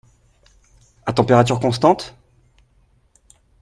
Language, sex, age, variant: French, male, 30-39, Français de métropole